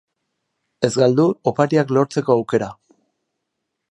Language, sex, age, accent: Basque, male, 40-49, Mendebalekoa (Araba, Bizkaia, Gipuzkoako mendebaleko herri batzuk)